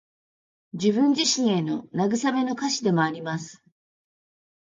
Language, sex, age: Japanese, female, 50-59